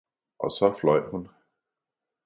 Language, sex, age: Danish, male, 40-49